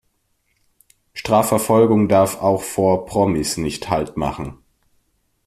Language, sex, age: German, male, under 19